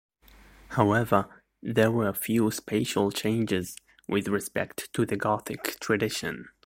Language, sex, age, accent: English, male, 19-29, United States English